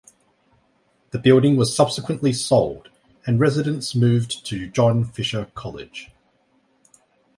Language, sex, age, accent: English, male, 30-39, Australian English